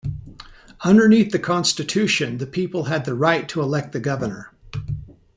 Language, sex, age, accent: English, male, 60-69, United States English